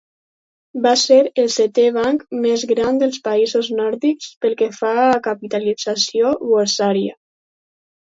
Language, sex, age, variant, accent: Catalan, female, under 19, Alacantí, valencià